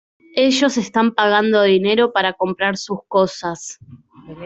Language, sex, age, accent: Spanish, female, 19-29, Rioplatense: Argentina, Uruguay, este de Bolivia, Paraguay